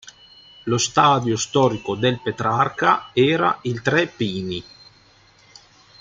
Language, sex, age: Italian, male, 50-59